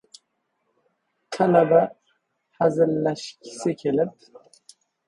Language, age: Uzbek, 19-29